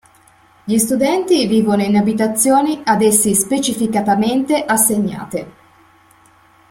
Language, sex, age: Italian, female, 50-59